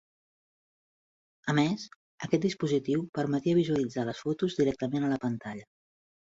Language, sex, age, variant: Catalan, female, 40-49, Central